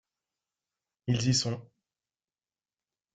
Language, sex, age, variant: French, male, 19-29, Français de métropole